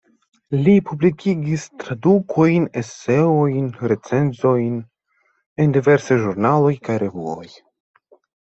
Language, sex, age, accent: Esperanto, male, under 19, Internacia